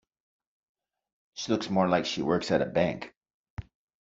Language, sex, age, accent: English, male, 50-59, United States English